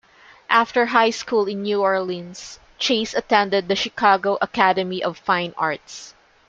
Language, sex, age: English, female, 50-59